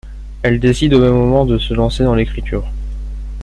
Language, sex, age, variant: French, male, under 19, Français de métropole